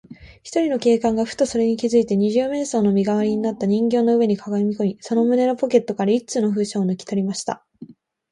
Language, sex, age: Japanese, female, 19-29